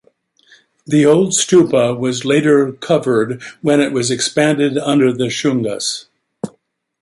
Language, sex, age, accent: English, male, 80-89, United States English